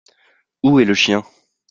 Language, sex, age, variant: French, male, 19-29, Français de métropole